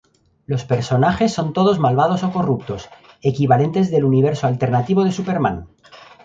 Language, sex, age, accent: Spanish, male, 50-59, España: Centro-Sur peninsular (Madrid, Toledo, Castilla-La Mancha)